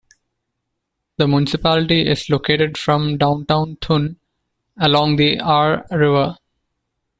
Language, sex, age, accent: English, male, 40-49, India and South Asia (India, Pakistan, Sri Lanka)